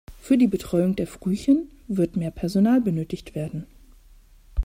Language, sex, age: German, female, 30-39